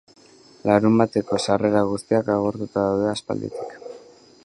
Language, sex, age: Basque, male, 19-29